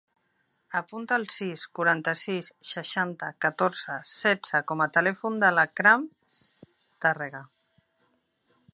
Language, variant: Catalan, Nord-Occidental